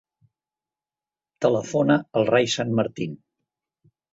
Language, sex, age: Catalan, male, 70-79